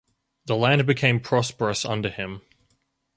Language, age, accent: English, 19-29, Australian English